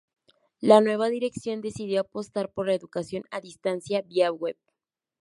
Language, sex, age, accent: Spanish, female, 19-29, México